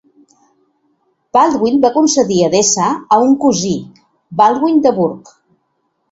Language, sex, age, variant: Catalan, female, 50-59, Central